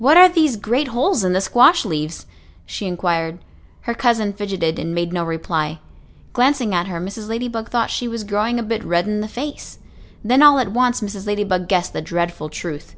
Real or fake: real